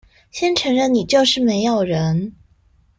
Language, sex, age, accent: Chinese, female, 19-29, 出生地：臺北市